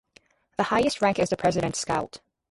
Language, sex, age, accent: English, female, 19-29, United States English